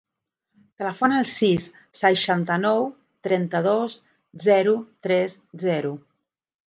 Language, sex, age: Catalan, female, 50-59